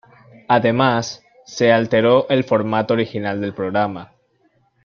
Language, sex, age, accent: Spanish, male, under 19, Andino-Pacífico: Colombia, Perú, Ecuador, oeste de Bolivia y Venezuela andina